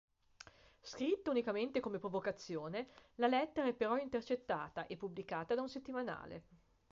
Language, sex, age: Italian, female, 50-59